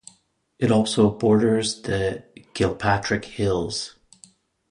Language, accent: English, Canadian English